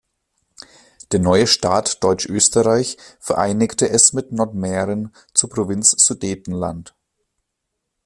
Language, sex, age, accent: German, male, 19-29, Deutschland Deutsch